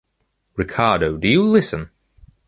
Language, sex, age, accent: English, male, under 19, England English